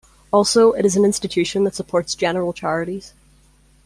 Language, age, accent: English, 19-29, Irish English